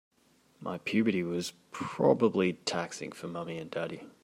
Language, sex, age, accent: English, male, 19-29, Australian English